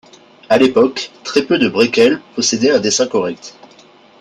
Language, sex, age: French, male, under 19